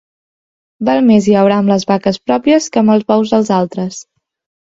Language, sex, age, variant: Catalan, female, 19-29, Central